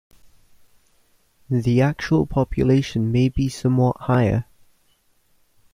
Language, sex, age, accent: English, male, under 19, England English